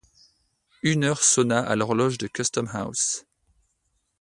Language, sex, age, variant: French, male, 30-39, Français de métropole